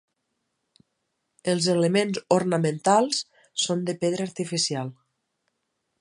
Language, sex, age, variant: Catalan, female, 40-49, Nord-Occidental